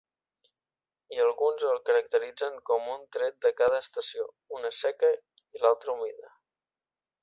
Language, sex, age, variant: Catalan, male, 19-29, Central